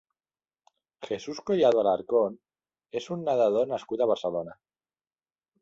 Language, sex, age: Catalan, male, 40-49